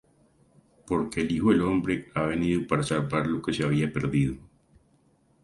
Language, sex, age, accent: Spanish, male, 50-59, Andino-Pacífico: Colombia, Perú, Ecuador, oeste de Bolivia y Venezuela andina